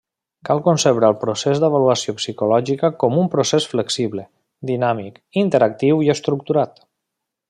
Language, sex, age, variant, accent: Catalan, male, 30-39, Valencià meridional, valencià